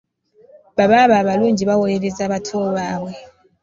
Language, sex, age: Ganda, female, 19-29